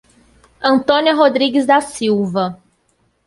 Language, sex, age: Portuguese, female, 30-39